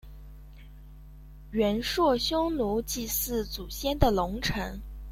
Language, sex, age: Chinese, female, under 19